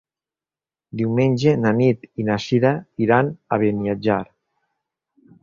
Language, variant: Catalan, Nord-Occidental